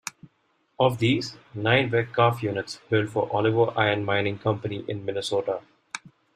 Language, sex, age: English, male, 19-29